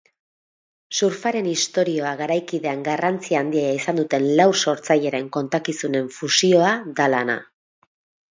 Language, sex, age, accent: Basque, female, 30-39, Mendebalekoa (Araba, Bizkaia, Gipuzkoako mendebaleko herri batzuk)